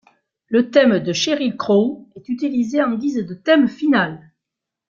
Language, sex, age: French, female, 60-69